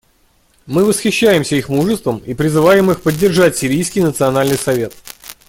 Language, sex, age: Russian, male, 30-39